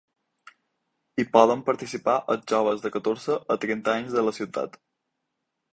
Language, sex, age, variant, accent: Catalan, male, 19-29, Balear, mallorquí